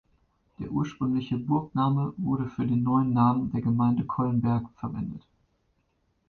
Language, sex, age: German, male, 19-29